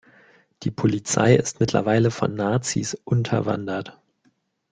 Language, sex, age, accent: German, male, 19-29, Deutschland Deutsch